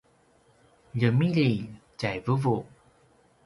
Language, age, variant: Paiwan, 30-39, pinayuanan a kinaikacedasan (東排灣語)